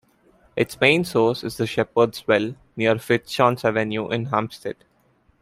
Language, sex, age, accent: English, male, 19-29, India and South Asia (India, Pakistan, Sri Lanka)